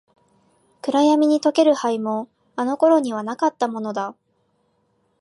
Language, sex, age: Japanese, female, 19-29